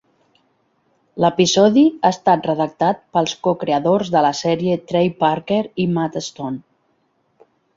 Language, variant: Catalan, Central